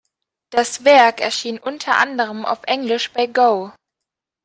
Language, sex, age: German, female, under 19